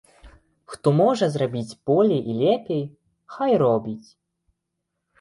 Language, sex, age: Belarusian, male, 19-29